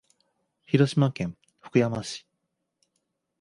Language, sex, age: Japanese, male, 30-39